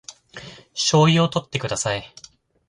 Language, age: Japanese, 19-29